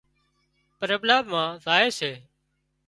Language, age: Wadiyara Koli, 30-39